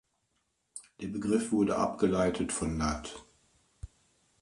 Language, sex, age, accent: German, male, 60-69, Deutschland Deutsch